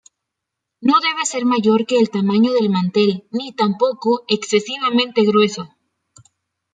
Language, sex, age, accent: Spanish, female, 19-29, México